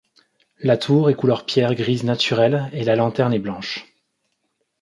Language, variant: French, Français de métropole